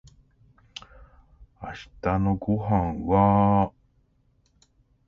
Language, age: Japanese, 40-49